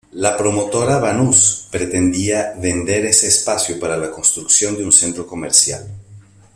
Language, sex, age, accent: Spanish, male, 40-49, Caribe: Cuba, Venezuela, Puerto Rico, República Dominicana, Panamá, Colombia caribeña, México caribeño, Costa del golfo de México